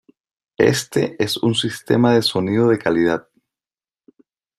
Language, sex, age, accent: Spanish, male, 19-29, Caribe: Cuba, Venezuela, Puerto Rico, República Dominicana, Panamá, Colombia caribeña, México caribeño, Costa del golfo de México